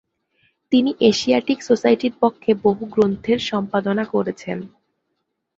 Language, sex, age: Bengali, female, 19-29